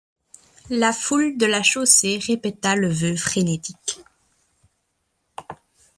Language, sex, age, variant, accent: French, female, 19-29, Français d'Europe, Français de Belgique